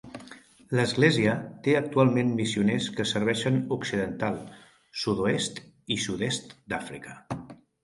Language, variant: Catalan, Central